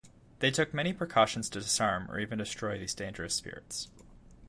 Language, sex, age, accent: English, male, 19-29, Canadian English